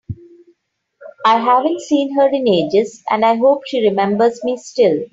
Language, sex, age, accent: English, female, 50-59, India and South Asia (India, Pakistan, Sri Lanka)